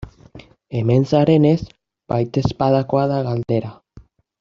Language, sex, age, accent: Basque, male, 30-39, Mendebalekoa (Araba, Bizkaia, Gipuzkoako mendebaleko herri batzuk)